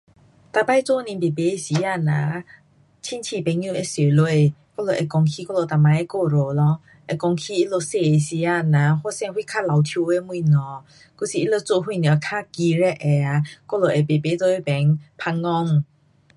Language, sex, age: Pu-Xian Chinese, female, 40-49